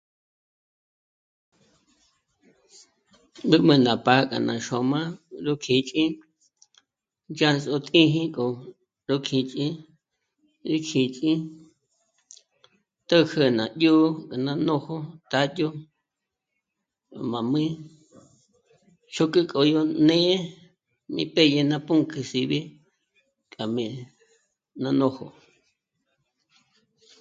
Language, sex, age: Michoacán Mazahua, female, 50-59